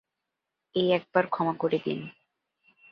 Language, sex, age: Bengali, female, 19-29